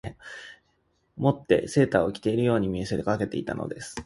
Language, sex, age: Japanese, male, 19-29